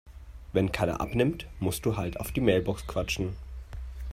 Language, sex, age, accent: German, male, 19-29, Deutschland Deutsch